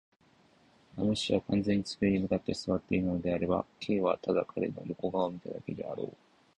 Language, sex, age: Japanese, male, 19-29